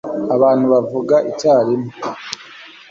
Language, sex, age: Kinyarwanda, male, 19-29